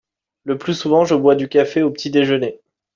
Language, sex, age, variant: French, male, 19-29, Français de métropole